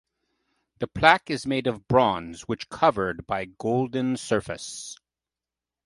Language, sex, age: English, male, 50-59